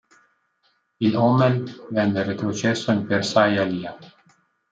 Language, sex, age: Italian, male, 50-59